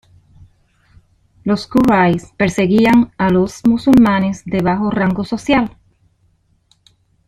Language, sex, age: Spanish, female, 50-59